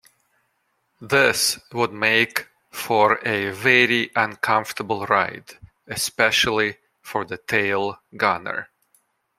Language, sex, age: English, male, 40-49